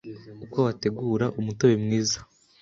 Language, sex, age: Kinyarwanda, male, 30-39